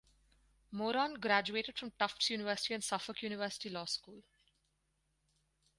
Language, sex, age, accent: English, female, 19-29, India and South Asia (India, Pakistan, Sri Lanka)